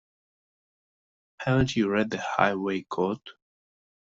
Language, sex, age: English, male, 19-29